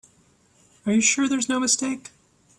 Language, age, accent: English, 19-29, United States English